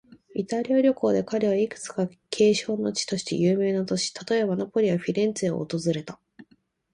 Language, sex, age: Japanese, female, 19-29